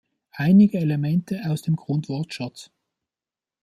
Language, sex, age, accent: German, male, 19-29, Schweizerdeutsch